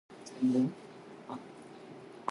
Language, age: Cantonese, 19-29